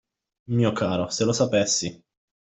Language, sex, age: Italian, male, 19-29